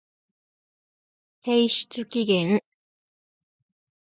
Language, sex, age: Japanese, female, 19-29